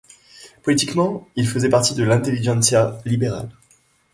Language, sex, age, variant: French, male, 19-29, Français de métropole